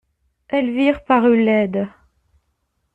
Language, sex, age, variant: French, female, 19-29, Français de métropole